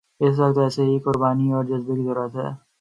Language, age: Urdu, 19-29